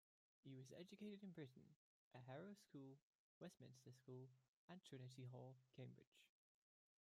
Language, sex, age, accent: English, male, 19-29, England English